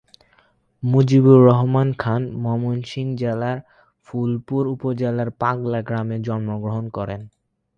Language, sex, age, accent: Bengali, male, 19-29, Bengali; Bangla